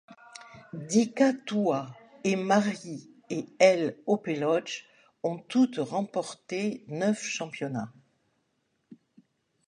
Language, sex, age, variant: French, female, 60-69, Français de métropole